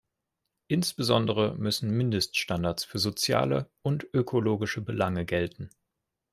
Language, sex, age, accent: German, male, 19-29, Deutschland Deutsch